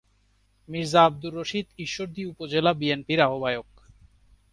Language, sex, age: Bengali, male, 30-39